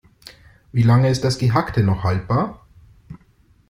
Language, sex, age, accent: German, male, 40-49, Deutschland Deutsch